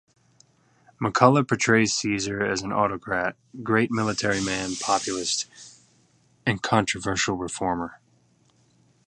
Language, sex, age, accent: English, male, 30-39, United States English